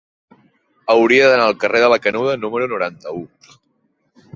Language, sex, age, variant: Catalan, male, 30-39, Central